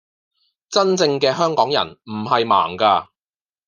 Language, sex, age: Cantonese, male, 40-49